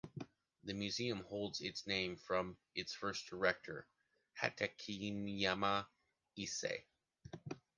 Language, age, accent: English, 30-39, Canadian English